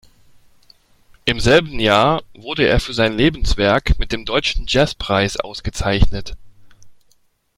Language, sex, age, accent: German, male, 30-39, Deutschland Deutsch